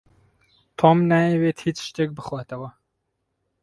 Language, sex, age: Central Kurdish, male, 19-29